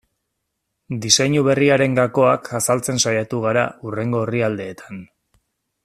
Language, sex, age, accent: Basque, male, 40-49, Erdialdekoa edo Nafarra (Gipuzkoa, Nafarroa)